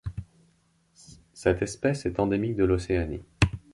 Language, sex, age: French, male, 40-49